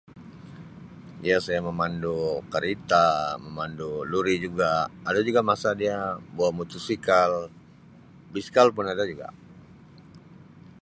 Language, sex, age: Sabah Malay, male, 50-59